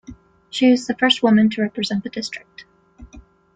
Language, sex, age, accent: English, female, 19-29, United States English